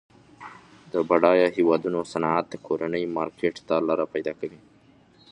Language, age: Pashto, 30-39